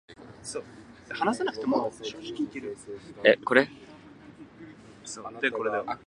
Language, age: Japanese, 19-29